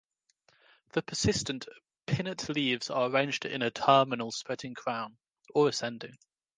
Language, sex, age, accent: English, male, 19-29, England English